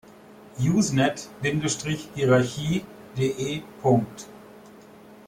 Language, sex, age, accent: German, male, 50-59, Deutschland Deutsch